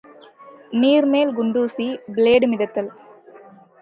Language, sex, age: Tamil, female, 19-29